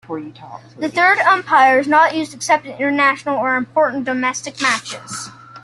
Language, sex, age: English, male, under 19